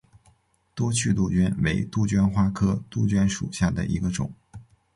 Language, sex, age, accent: Chinese, male, under 19, 出生地：黑龙江省